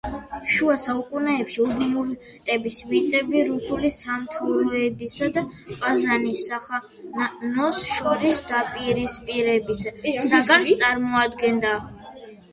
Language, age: Georgian, 30-39